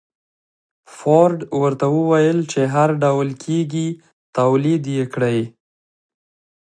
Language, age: Pashto, 19-29